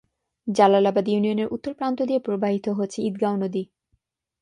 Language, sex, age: Bengali, female, 19-29